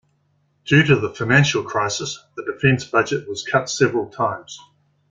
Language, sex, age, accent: English, male, 60-69, New Zealand English